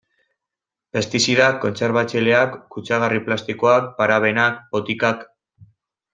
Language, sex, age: Basque, male, 19-29